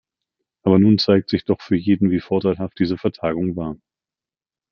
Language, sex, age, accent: German, male, 40-49, Deutschland Deutsch